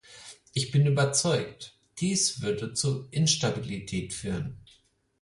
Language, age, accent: German, 30-39, Deutschland Deutsch